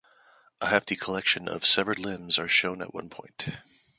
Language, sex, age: English, male, 40-49